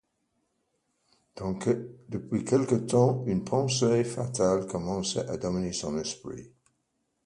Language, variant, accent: French, Français d'Europe, Français du Royaume-Uni